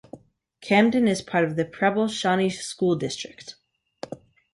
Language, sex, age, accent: English, male, under 19, United States English